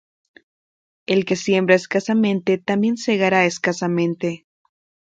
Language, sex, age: Spanish, female, 19-29